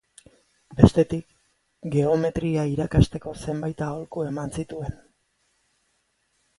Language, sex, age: Basque, male, 40-49